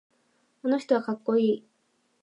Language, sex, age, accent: Japanese, female, 19-29, 日本人